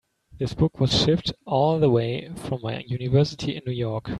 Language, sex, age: English, male, 19-29